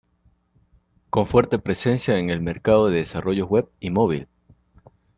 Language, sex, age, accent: Spanish, male, 19-29, Caribe: Cuba, Venezuela, Puerto Rico, República Dominicana, Panamá, Colombia caribeña, México caribeño, Costa del golfo de México